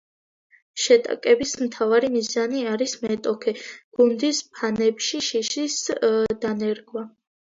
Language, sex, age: Georgian, female, under 19